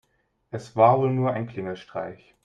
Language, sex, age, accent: German, male, 19-29, Deutschland Deutsch